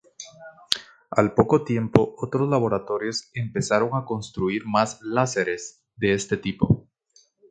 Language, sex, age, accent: Spanish, male, 19-29, América central